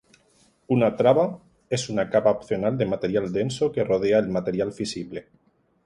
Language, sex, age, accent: Spanish, male, 40-49, España: Sur peninsular (Andalucia, Extremadura, Murcia)